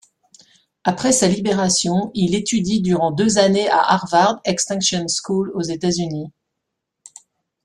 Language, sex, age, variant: French, female, 50-59, Français de métropole